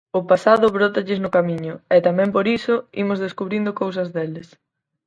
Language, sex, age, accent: Galician, female, under 19, Central (gheada); Normativo (estándar)